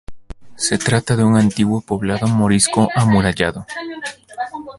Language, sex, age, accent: Spanish, male, 30-39, Andino-Pacífico: Colombia, Perú, Ecuador, oeste de Bolivia y Venezuela andina